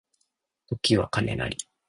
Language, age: Japanese, 30-39